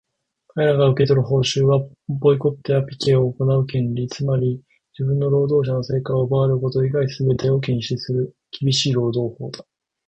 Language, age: Japanese, 19-29